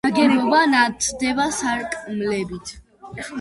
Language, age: Georgian, 19-29